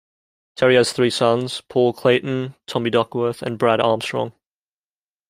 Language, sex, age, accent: English, male, 19-29, Australian English